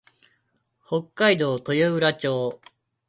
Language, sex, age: Japanese, male, 19-29